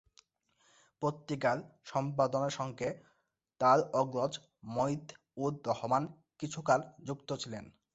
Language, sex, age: Bengali, male, 19-29